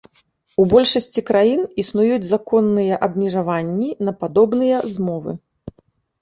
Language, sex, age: Belarusian, female, 30-39